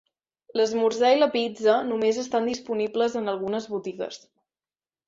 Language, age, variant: Catalan, 19-29, Central